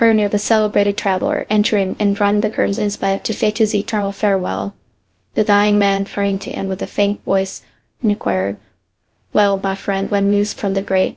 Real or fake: fake